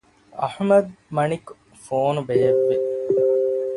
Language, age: Divehi, 30-39